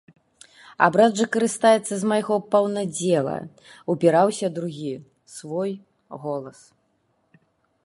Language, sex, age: Belarusian, female, 30-39